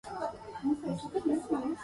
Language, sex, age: English, female, 19-29